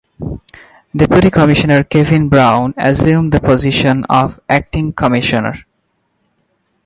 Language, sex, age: English, male, 19-29